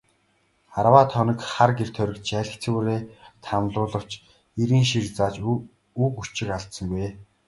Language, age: Mongolian, 19-29